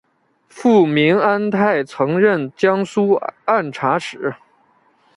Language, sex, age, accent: Chinese, male, 30-39, 出生地：北京市